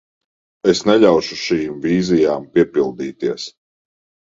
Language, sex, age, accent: Latvian, male, 40-49, Rigas